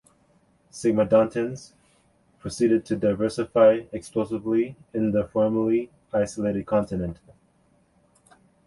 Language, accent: English, Canadian English